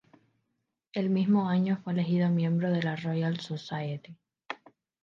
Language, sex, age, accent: Spanish, female, 19-29, España: Islas Canarias